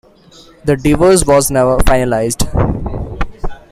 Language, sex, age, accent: English, male, 19-29, India and South Asia (India, Pakistan, Sri Lanka)